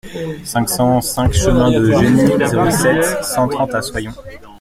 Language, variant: French, Français de métropole